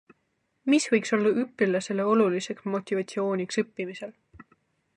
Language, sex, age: Estonian, female, 19-29